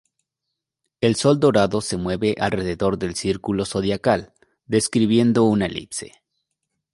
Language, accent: Spanish, México